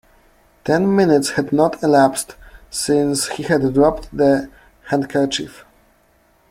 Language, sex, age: English, male, 30-39